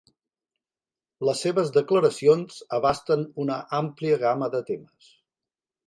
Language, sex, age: Catalan, male, 50-59